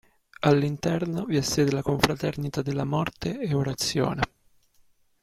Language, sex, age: Italian, male, 19-29